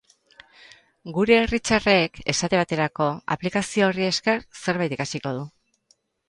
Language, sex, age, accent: Basque, female, 50-59, Erdialdekoa edo Nafarra (Gipuzkoa, Nafarroa)